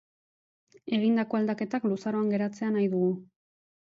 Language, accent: Basque, Erdialdekoa edo Nafarra (Gipuzkoa, Nafarroa)